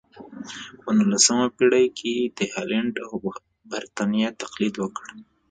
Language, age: Pashto, 19-29